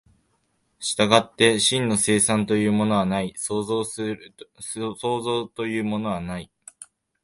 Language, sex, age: Japanese, male, under 19